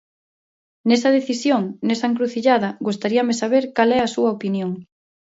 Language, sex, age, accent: Galician, female, 19-29, Normativo (estándar)